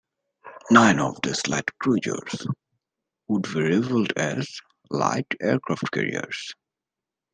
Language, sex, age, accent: English, male, 19-29, United States English